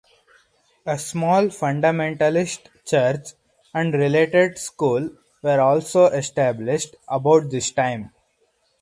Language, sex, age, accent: English, male, 19-29, India and South Asia (India, Pakistan, Sri Lanka)